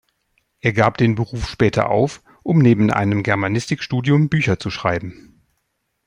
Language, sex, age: German, male, 40-49